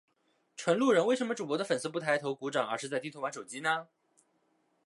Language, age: Chinese, 19-29